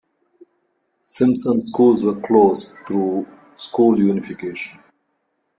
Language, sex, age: English, male, 60-69